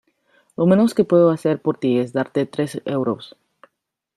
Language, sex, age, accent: Spanish, female, 30-39, Andino-Pacífico: Colombia, Perú, Ecuador, oeste de Bolivia y Venezuela andina